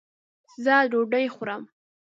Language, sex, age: Pashto, female, 19-29